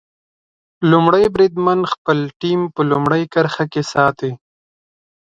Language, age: Pashto, 19-29